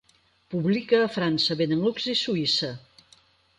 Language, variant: Catalan, Central